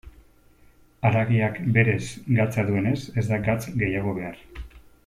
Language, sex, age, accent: Basque, male, 40-49, Mendebalekoa (Araba, Bizkaia, Gipuzkoako mendebaleko herri batzuk)